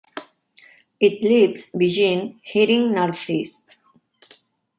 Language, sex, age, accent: English, female, 40-49, United States English